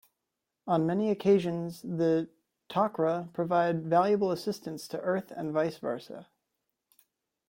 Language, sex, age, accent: English, male, 19-29, United States English